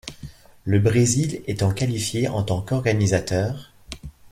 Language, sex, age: French, male, 40-49